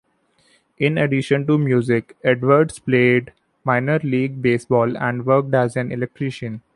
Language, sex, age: English, male, 19-29